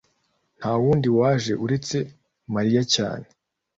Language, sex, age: Kinyarwanda, male, 19-29